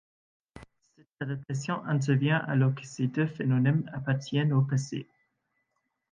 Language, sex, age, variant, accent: French, male, 19-29, Français d'Europe, Français du Royaume-Uni